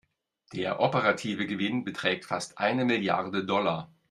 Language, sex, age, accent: German, male, 40-49, Deutschland Deutsch